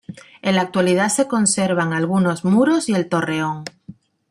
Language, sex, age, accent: Spanish, female, 40-49, España: Islas Canarias